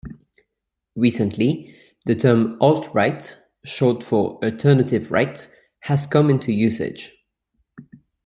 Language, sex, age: English, male, 30-39